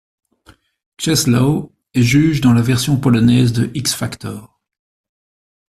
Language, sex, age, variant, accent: French, male, 50-59, Français d'Europe, Français de Belgique